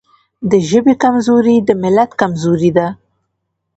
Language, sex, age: Pashto, female, 19-29